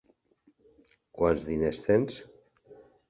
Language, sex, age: Catalan, male, 60-69